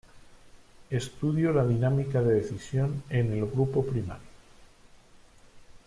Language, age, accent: Spanish, 40-49, España: Centro-Sur peninsular (Madrid, Toledo, Castilla-La Mancha)